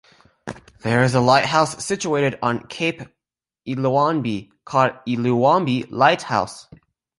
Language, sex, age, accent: English, male, under 19, United States English